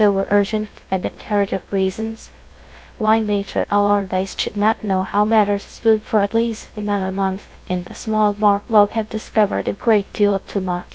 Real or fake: fake